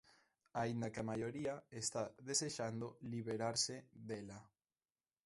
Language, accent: Galician, Normativo (estándar)